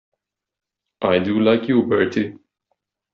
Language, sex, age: English, male, 19-29